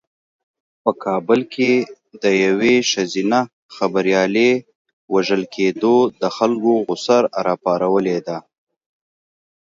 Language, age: Pashto, 30-39